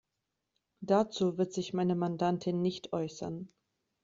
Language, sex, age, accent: German, female, 30-39, Deutschland Deutsch